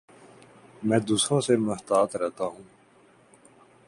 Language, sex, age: Urdu, male, 19-29